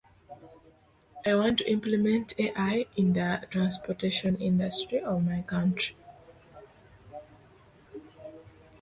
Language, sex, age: English, female, 19-29